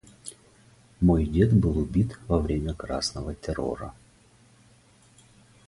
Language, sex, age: Russian, male, 40-49